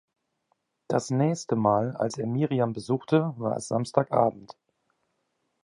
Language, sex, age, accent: German, male, 19-29, Deutschland Deutsch